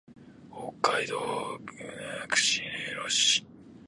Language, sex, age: Japanese, male, 19-29